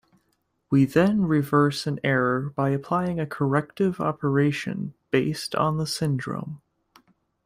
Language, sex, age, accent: English, male, 19-29, United States English